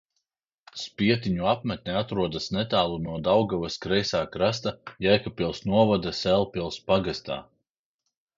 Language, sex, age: Latvian, male, 40-49